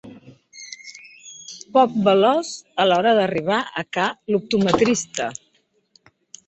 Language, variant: Catalan, Central